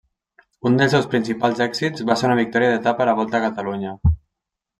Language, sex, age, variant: Catalan, male, 19-29, Nord-Occidental